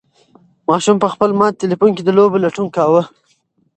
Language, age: Pashto, 19-29